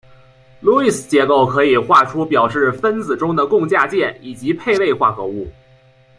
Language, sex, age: Chinese, male, under 19